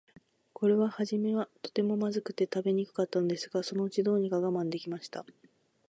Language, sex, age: Japanese, female, 19-29